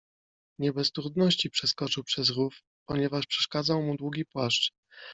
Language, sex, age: Polish, male, 30-39